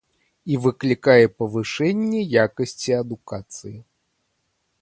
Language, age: Belarusian, 30-39